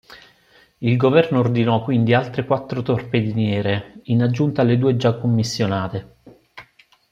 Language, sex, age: Italian, male, 40-49